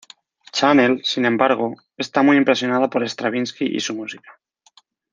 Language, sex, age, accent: Spanish, male, 19-29, España: Norte peninsular (Asturias, Castilla y León, Cantabria, País Vasco, Navarra, Aragón, La Rioja, Guadalajara, Cuenca)